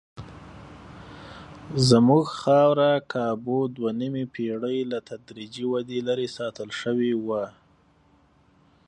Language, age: Pashto, 19-29